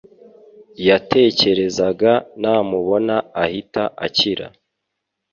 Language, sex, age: Kinyarwanda, male, 19-29